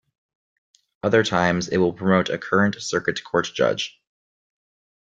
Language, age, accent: English, 19-29, United States English